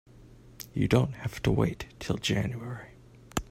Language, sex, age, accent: English, male, 19-29, United States English